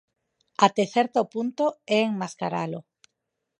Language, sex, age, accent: Galician, female, 30-39, Normativo (estándar)